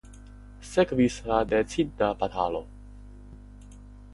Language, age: Esperanto, under 19